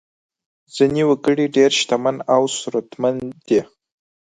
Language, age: Pashto, 19-29